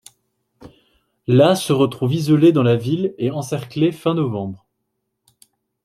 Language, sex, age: French, male, 19-29